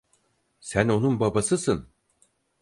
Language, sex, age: Turkish, male, 50-59